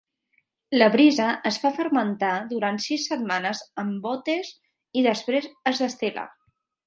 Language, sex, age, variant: Catalan, female, 19-29, Central